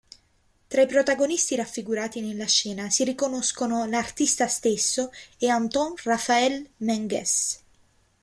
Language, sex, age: Italian, female, 19-29